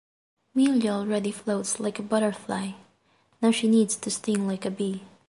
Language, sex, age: English, female, 19-29